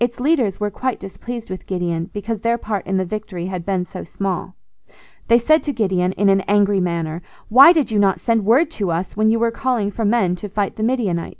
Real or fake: real